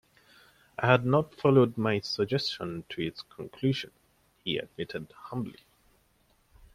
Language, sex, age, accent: English, male, 19-29, Southern African (South Africa, Zimbabwe, Namibia)